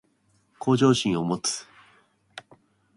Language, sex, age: Japanese, male, 19-29